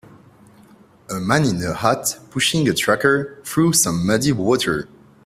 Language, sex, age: English, male, 19-29